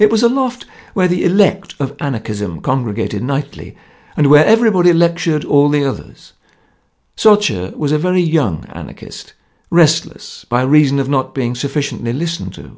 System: none